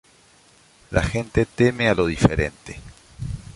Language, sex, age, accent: Spanish, male, 40-49, Rioplatense: Argentina, Uruguay, este de Bolivia, Paraguay